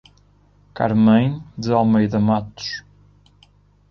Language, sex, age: Portuguese, male, 19-29